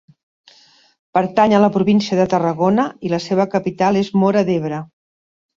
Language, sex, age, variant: Catalan, female, 60-69, Central